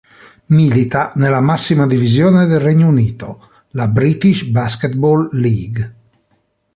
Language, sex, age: Italian, male, 40-49